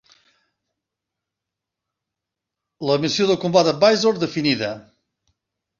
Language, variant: Catalan, Septentrional